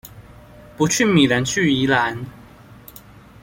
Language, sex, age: Chinese, male, 19-29